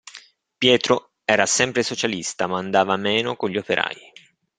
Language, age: Italian, 40-49